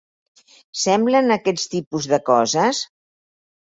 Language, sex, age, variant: Catalan, female, 60-69, Central